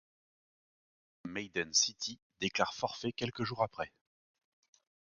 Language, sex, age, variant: French, male, 30-39, Français de métropole